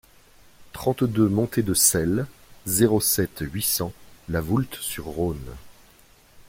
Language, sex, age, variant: French, male, 40-49, Français de métropole